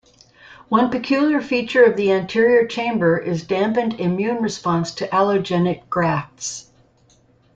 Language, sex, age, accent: English, female, 60-69, United States English